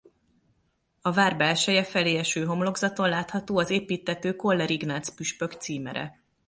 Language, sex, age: Hungarian, female, 30-39